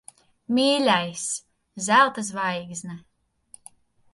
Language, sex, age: Latvian, female, 19-29